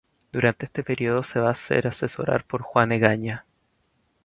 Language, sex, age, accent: Spanish, female, 19-29, Chileno: Chile, Cuyo